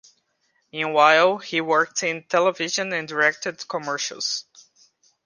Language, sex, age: English, male, 19-29